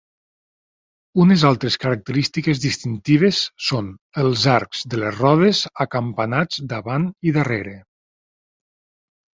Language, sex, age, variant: Catalan, male, 40-49, Nord-Occidental